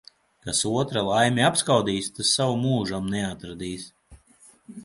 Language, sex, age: Latvian, male, 30-39